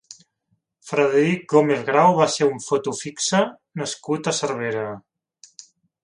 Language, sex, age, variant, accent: Catalan, male, 30-39, Central, central